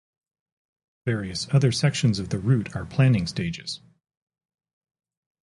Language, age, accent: English, 40-49, Canadian English